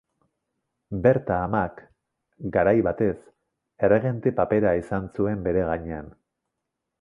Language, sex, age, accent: Basque, male, 40-49, Erdialdekoa edo Nafarra (Gipuzkoa, Nafarroa)